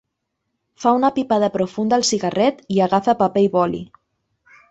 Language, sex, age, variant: Catalan, female, 19-29, Nord-Occidental